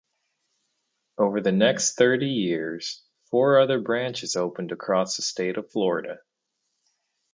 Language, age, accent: English, 30-39, United States English